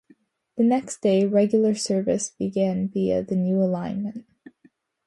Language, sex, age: English, female, under 19